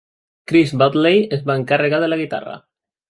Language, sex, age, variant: Catalan, male, 19-29, Central